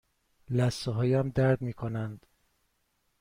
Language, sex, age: Persian, male, 30-39